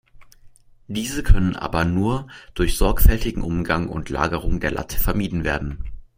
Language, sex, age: German, male, under 19